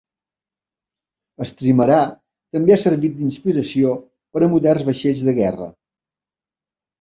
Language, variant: Catalan, Balear